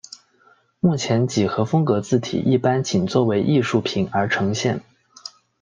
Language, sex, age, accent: Chinese, male, 19-29, 出生地：广东省